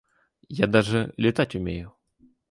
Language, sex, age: Russian, male, 19-29